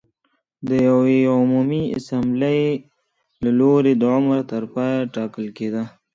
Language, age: Pashto, 19-29